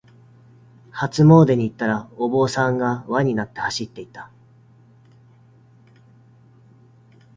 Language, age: Japanese, 19-29